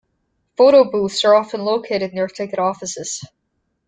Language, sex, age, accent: English, female, under 19, United States English